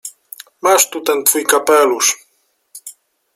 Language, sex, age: Polish, male, 30-39